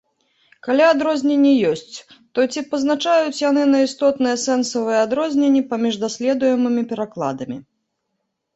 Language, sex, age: Belarusian, female, 30-39